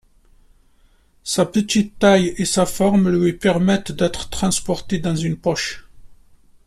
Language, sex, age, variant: French, male, 40-49, Français de métropole